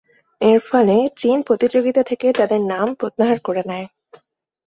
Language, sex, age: Bengali, female, 19-29